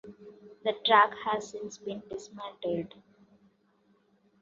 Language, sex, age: English, female, 19-29